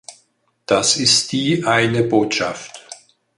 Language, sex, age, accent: German, male, 60-69, Deutschland Deutsch